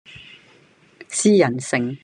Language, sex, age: Cantonese, female, 60-69